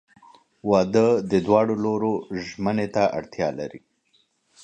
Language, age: Pashto, 30-39